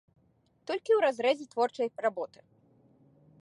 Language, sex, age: Belarusian, female, 19-29